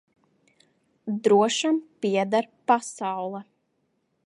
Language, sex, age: Latvian, female, 19-29